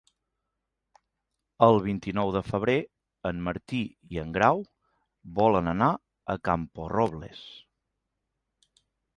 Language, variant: Catalan, Nord-Occidental